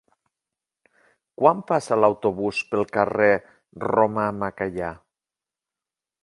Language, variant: Catalan, Septentrional